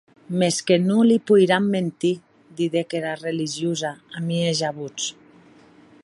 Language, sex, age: Occitan, female, 40-49